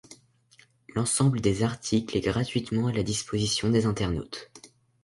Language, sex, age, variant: French, male, under 19, Français de métropole